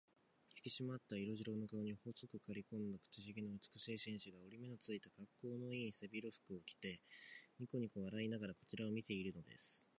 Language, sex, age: Japanese, male, 19-29